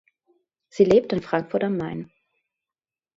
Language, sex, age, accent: German, female, 30-39, Hochdeutsch